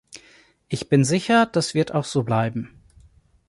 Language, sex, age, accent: German, male, 40-49, Deutschland Deutsch